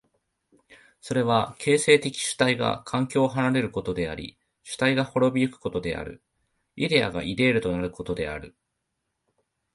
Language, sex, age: Japanese, male, 19-29